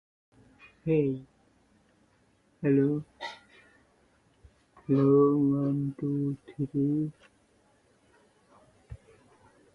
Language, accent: English, United States English